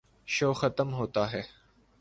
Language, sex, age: Urdu, male, 19-29